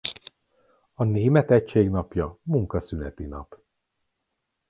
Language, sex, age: Hungarian, male, 30-39